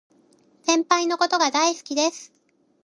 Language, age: Japanese, 19-29